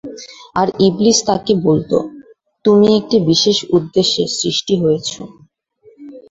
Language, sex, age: Bengali, female, 19-29